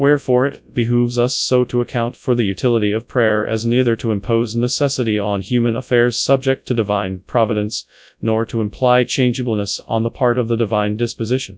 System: TTS, FastPitch